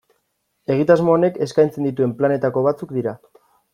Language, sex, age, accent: Basque, male, 19-29, Erdialdekoa edo Nafarra (Gipuzkoa, Nafarroa)